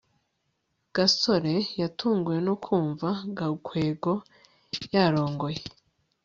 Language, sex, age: Kinyarwanda, female, 19-29